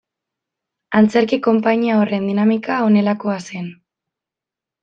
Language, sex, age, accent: Basque, female, 19-29, Mendebalekoa (Araba, Bizkaia, Gipuzkoako mendebaleko herri batzuk)